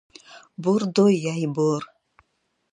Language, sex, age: Kabardian, female, 40-49